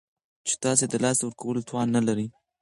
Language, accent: Pashto, کندهاری لهجه